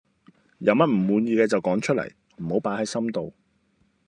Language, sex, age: Cantonese, male, 19-29